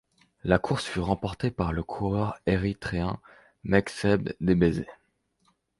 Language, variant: French, Français de métropole